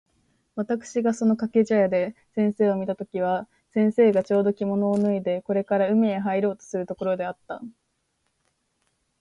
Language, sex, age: Japanese, female, 19-29